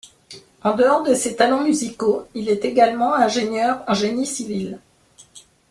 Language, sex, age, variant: French, female, 50-59, Français de métropole